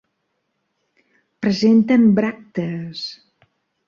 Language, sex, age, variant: Catalan, female, 50-59, Central